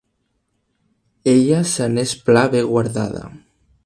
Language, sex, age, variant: Catalan, male, 19-29, Central